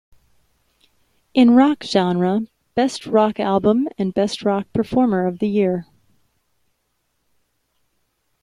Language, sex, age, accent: English, female, 50-59, United States English